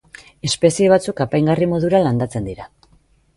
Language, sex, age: Basque, female, 40-49